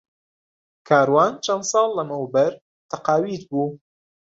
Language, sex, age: Central Kurdish, male, 19-29